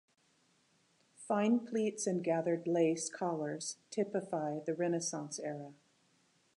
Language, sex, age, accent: English, female, 60-69, United States English